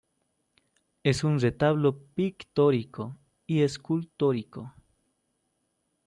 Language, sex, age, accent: Spanish, male, 19-29, Andino-Pacífico: Colombia, Perú, Ecuador, oeste de Bolivia y Venezuela andina